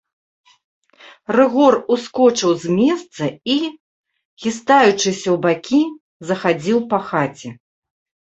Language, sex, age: Belarusian, female, 40-49